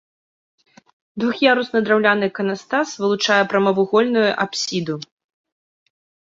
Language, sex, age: Belarusian, female, 30-39